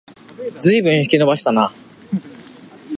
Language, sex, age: Japanese, male, 19-29